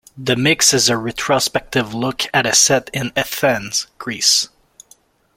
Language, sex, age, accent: English, male, 30-39, Canadian English